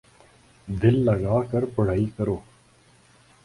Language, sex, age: Urdu, male, 19-29